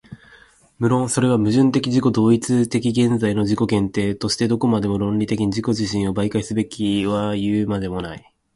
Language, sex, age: Japanese, male, 19-29